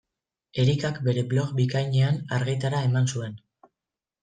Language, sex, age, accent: Basque, female, 19-29, Mendebalekoa (Araba, Bizkaia, Gipuzkoako mendebaleko herri batzuk)